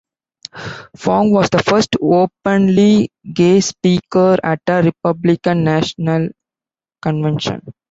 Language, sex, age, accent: English, male, 19-29, India and South Asia (India, Pakistan, Sri Lanka)